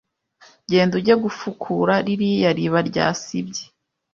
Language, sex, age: Kinyarwanda, female, 19-29